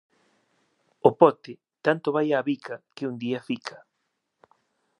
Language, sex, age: Galician, male, 30-39